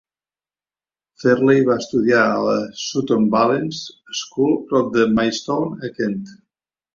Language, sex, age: Catalan, male, 50-59